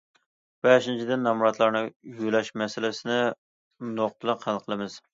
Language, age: Uyghur, 30-39